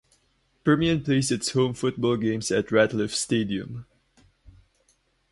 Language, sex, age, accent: English, male, 19-29, Filipino